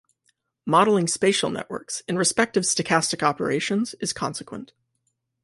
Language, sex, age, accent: English, male, 19-29, United States English